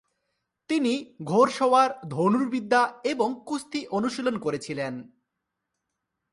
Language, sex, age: Bengali, male, 19-29